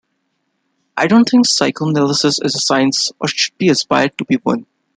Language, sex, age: English, male, 19-29